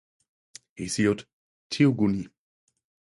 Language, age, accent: German, 30-39, Deutschland Deutsch